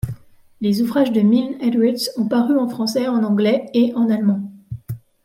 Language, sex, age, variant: French, female, 40-49, Français de métropole